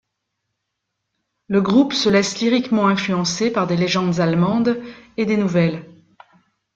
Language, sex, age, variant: French, female, 50-59, Français de métropole